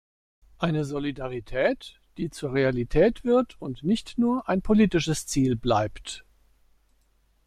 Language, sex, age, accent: German, male, 50-59, Deutschland Deutsch